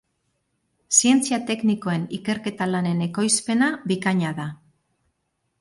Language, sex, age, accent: Basque, female, 50-59, Mendebalekoa (Araba, Bizkaia, Gipuzkoako mendebaleko herri batzuk)